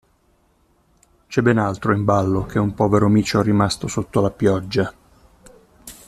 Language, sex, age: Italian, male, 50-59